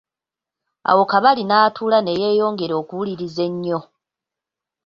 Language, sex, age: Ganda, female, 19-29